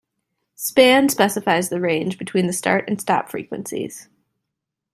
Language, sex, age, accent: English, female, 30-39, United States English